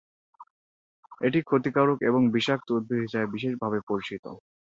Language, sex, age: Bengali, male, under 19